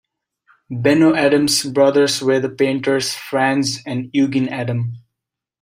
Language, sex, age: English, male, 19-29